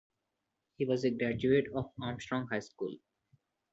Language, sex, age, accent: English, male, 19-29, India and South Asia (India, Pakistan, Sri Lanka)